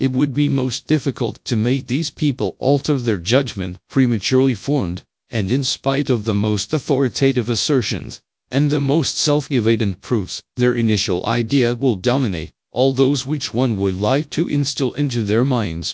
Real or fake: fake